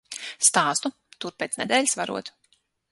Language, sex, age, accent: Latvian, female, 30-39, Kurzeme